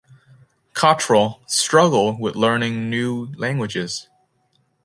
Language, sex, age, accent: English, male, 19-29, United States English